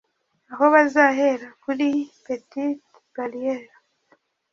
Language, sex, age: Kinyarwanda, female, 30-39